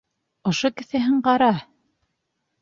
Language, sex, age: Bashkir, female, 19-29